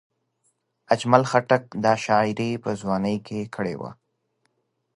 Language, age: Pashto, 30-39